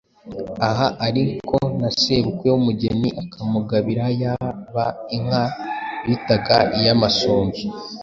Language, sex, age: Kinyarwanda, male, 19-29